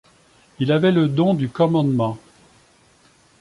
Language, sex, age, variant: French, male, 60-69, Français de métropole